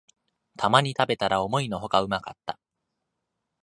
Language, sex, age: Japanese, male, 19-29